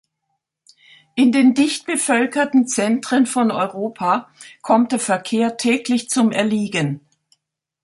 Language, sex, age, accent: German, female, 70-79, Deutschland Deutsch